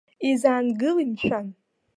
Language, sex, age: Abkhazian, female, under 19